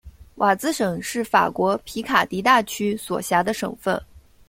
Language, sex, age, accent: Chinese, female, 30-39, 出生地：上海市